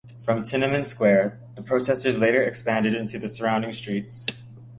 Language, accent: English, United States English